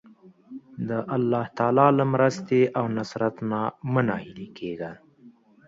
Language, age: Pashto, 19-29